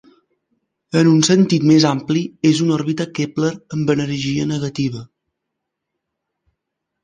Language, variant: Catalan, Central